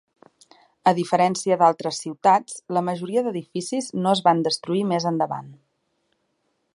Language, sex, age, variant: Catalan, female, 30-39, Central